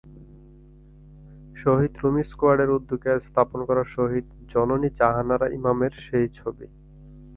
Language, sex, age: Bengali, male, 19-29